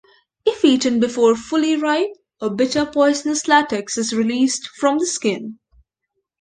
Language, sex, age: English, female, under 19